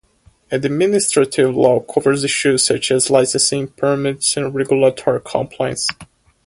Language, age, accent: English, under 19, United States English